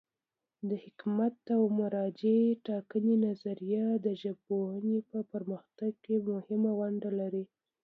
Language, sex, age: Pashto, female, 19-29